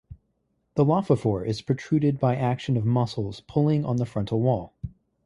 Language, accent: English, United States English